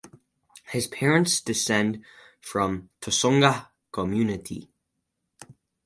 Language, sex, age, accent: English, male, under 19, United States English